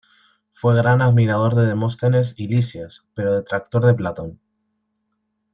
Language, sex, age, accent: Spanish, male, 19-29, España: Centro-Sur peninsular (Madrid, Toledo, Castilla-La Mancha)